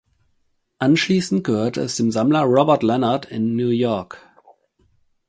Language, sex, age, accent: German, male, 30-39, Deutschland Deutsch